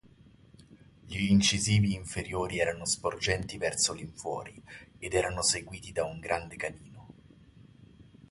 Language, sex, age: Italian, male, 19-29